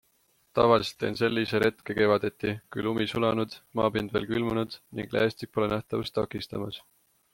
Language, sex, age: Estonian, male, 19-29